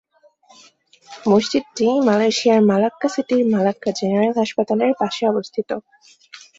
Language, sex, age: Bengali, female, 19-29